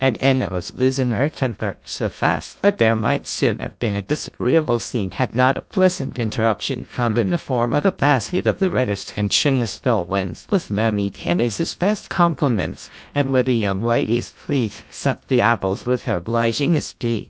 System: TTS, GlowTTS